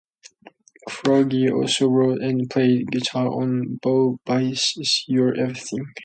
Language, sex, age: English, male, under 19